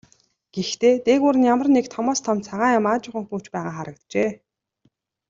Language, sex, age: Mongolian, female, 19-29